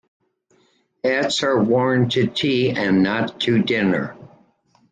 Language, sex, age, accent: English, male, 60-69, United States English